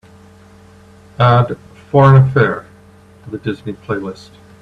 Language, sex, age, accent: English, male, 50-59, Canadian English